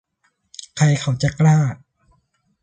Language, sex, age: Thai, male, 40-49